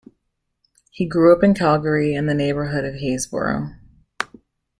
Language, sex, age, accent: English, female, 19-29, United States English